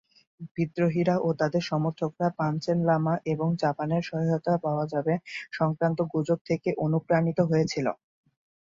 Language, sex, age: Bengali, male, 19-29